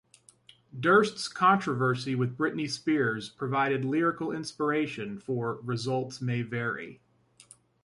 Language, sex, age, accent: English, male, 30-39, United States English